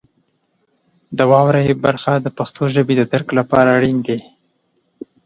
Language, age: Pashto, 30-39